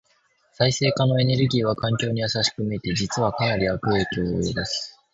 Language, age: Japanese, 19-29